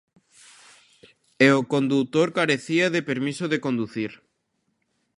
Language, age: Galician, 19-29